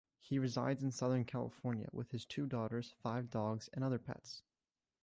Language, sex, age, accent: English, male, under 19, United States English